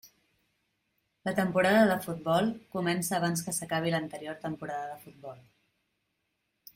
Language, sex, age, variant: Catalan, female, 30-39, Central